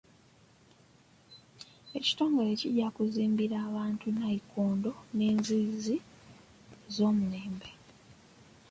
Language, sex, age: Ganda, female, 19-29